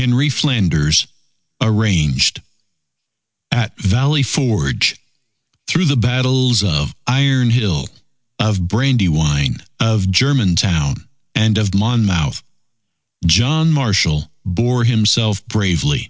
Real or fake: real